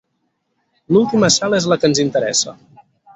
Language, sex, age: Catalan, male, 19-29